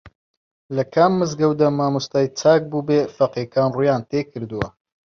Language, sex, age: Central Kurdish, male, 19-29